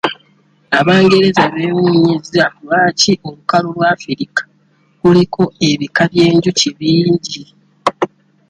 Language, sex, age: Ganda, male, 19-29